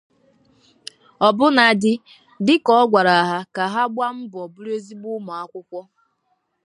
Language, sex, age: Igbo, female, 19-29